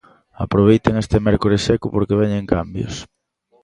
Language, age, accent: Galician, 30-39, Normativo (estándar)